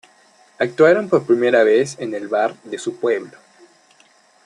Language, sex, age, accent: Spanish, male, under 19, Andino-Pacífico: Colombia, Perú, Ecuador, oeste de Bolivia y Venezuela andina